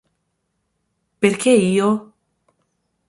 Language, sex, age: Italian, male, 30-39